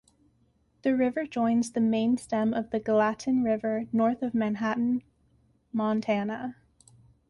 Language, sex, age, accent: English, female, 19-29, Canadian English